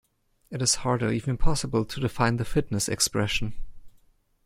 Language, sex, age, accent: English, male, 19-29, United States English